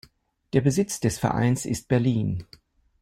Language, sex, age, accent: German, male, 70-79, Deutschland Deutsch